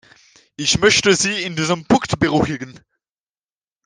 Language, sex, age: German, male, under 19